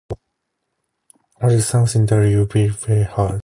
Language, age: English, 19-29